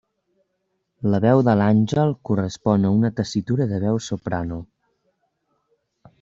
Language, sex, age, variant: Catalan, male, under 19, Central